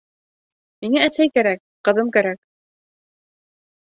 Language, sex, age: Bashkir, female, 19-29